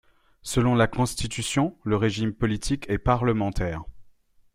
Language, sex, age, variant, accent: French, male, 40-49, Français des départements et régions d'outre-mer, Français de La Réunion